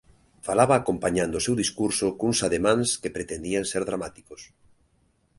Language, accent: Galician, Normativo (estándar)